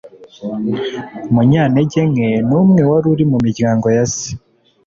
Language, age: Kinyarwanda, 19-29